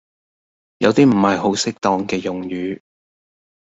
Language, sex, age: Cantonese, male, 50-59